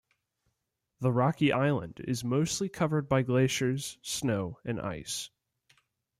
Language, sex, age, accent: English, male, 19-29, United States English